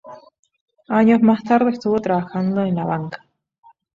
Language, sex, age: Spanish, female, 19-29